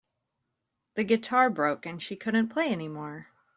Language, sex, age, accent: English, female, 30-39, United States English